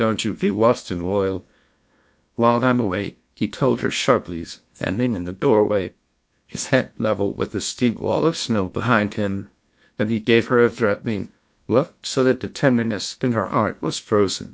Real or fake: fake